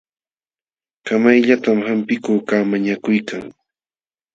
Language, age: Jauja Wanca Quechua, 40-49